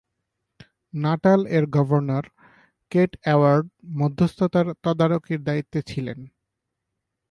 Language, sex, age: Bengali, male, 30-39